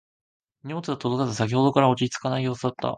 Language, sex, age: Japanese, male, under 19